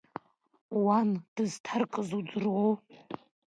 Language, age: Abkhazian, under 19